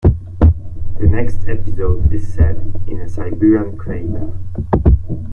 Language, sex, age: English, male, 19-29